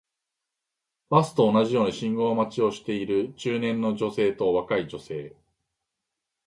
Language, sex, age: Japanese, male, 40-49